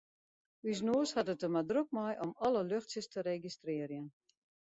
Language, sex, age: Western Frisian, female, 60-69